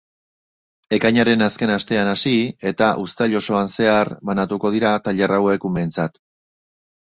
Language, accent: Basque, Erdialdekoa edo Nafarra (Gipuzkoa, Nafarroa)